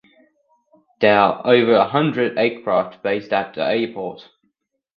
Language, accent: English, England English